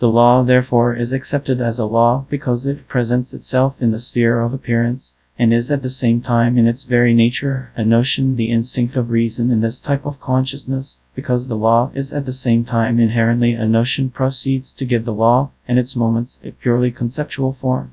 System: TTS, FastPitch